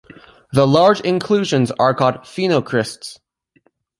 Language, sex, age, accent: English, male, under 19, United States English